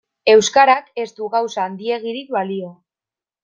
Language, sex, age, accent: Basque, female, 19-29, Mendebalekoa (Araba, Bizkaia, Gipuzkoako mendebaleko herri batzuk)